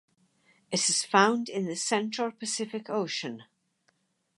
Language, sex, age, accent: English, female, 80-89, England English